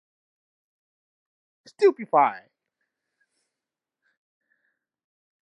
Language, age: English, 19-29